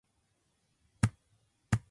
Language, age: Japanese, 19-29